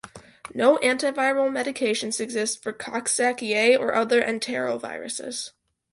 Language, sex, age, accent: English, female, under 19, United States English